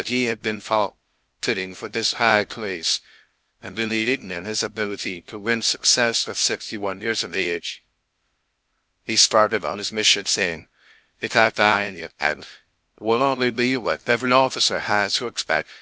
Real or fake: fake